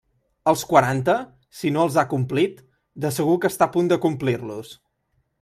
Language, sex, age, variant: Catalan, male, 19-29, Central